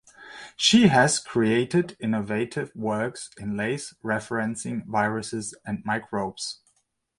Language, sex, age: English, male, 50-59